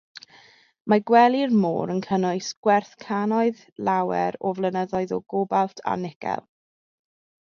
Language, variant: Welsh, South-Eastern Welsh